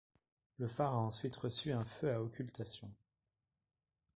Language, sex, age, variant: French, male, 30-39, Français de métropole